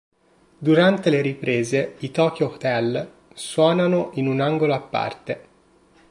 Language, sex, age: Italian, male, 19-29